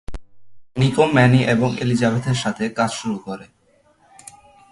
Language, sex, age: Bengali, male, 19-29